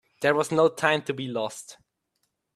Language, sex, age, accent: English, male, under 19, United States English